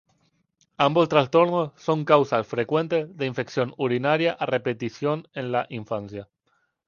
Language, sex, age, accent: Spanish, male, 19-29, España: Islas Canarias